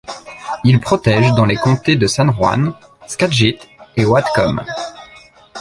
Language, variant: French, Français de métropole